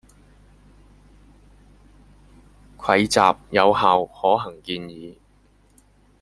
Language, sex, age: Chinese, male, 19-29